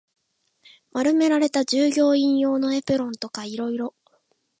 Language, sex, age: Japanese, female, 19-29